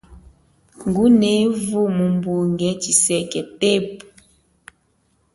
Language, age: Chokwe, 40-49